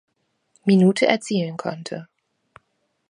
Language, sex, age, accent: German, female, 30-39, Deutschland Deutsch